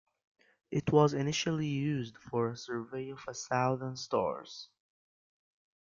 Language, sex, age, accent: English, male, under 19, United States English